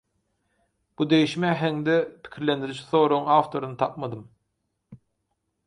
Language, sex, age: Turkmen, male, 30-39